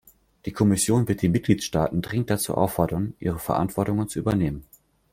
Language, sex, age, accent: German, male, 19-29, Deutschland Deutsch